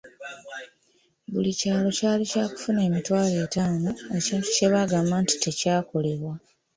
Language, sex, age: Ganda, female, 19-29